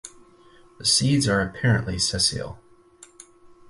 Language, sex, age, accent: English, male, 30-39, United States English